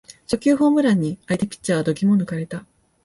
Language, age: Japanese, 40-49